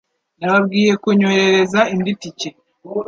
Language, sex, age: Kinyarwanda, male, 19-29